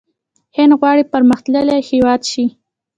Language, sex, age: Pashto, female, under 19